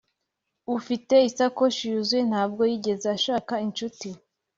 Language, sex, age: Kinyarwanda, female, 19-29